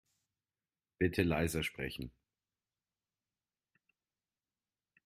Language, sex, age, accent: German, male, 30-39, Deutschland Deutsch